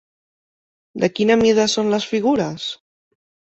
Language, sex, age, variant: Catalan, female, 30-39, Central